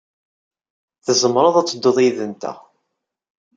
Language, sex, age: Kabyle, male, 30-39